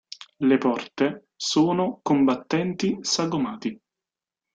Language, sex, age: Italian, male, 30-39